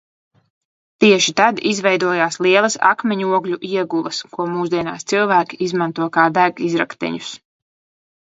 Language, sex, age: Latvian, female, 30-39